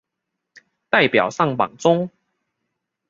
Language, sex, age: Chinese, male, 30-39